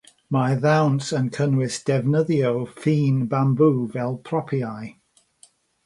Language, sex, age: Welsh, male, 60-69